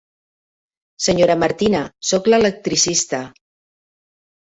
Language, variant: Catalan, Central